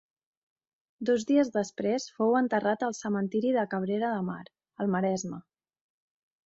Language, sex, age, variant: Catalan, female, 30-39, Central